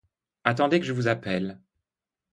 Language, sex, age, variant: French, male, 50-59, Français de métropole